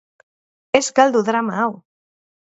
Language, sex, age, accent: Basque, female, 40-49, Mendebalekoa (Araba, Bizkaia, Gipuzkoako mendebaleko herri batzuk)